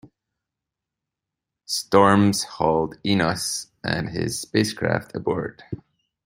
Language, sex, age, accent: English, male, 40-49, Scottish English